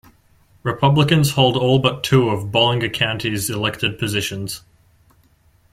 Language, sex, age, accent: English, male, under 19, Australian English